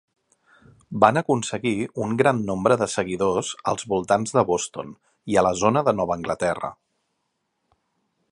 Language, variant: Catalan, Central